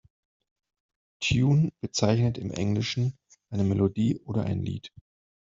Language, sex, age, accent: German, male, 40-49, Deutschland Deutsch